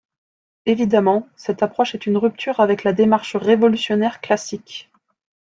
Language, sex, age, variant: French, female, 30-39, Français de métropole